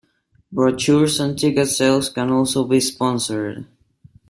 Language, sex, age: English, male, under 19